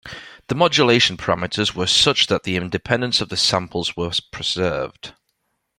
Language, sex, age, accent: English, male, 19-29, England English